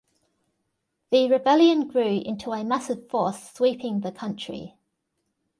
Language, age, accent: English, 30-39, Australian English